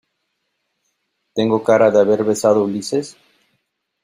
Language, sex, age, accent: Spanish, male, 50-59, México